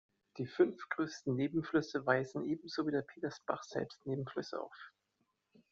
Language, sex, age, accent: German, male, 30-39, Deutschland Deutsch